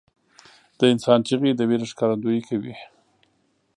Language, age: Pashto, 40-49